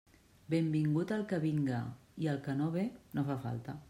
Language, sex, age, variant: Catalan, female, 40-49, Central